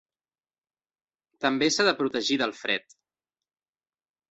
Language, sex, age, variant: Catalan, male, 19-29, Central